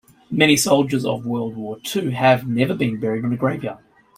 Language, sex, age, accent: English, male, 40-49, Australian English